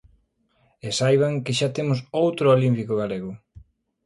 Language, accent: Galician, Normativo (estándar)